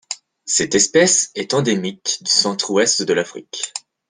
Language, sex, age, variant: French, male, 19-29, Français de métropole